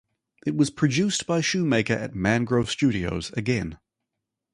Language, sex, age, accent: English, male, 30-39, New Zealand English